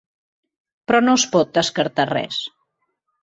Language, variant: Catalan, Central